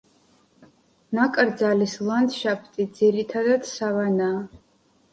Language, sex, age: Georgian, female, 19-29